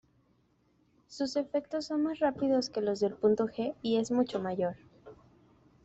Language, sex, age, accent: Spanish, female, 19-29, México